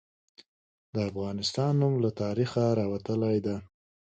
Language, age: Pashto, 19-29